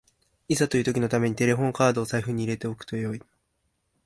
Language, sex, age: Japanese, male, 19-29